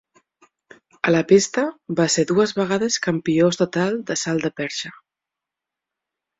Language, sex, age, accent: Catalan, female, 30-39, Barceloní